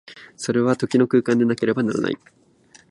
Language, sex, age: Japanese, male, 19-29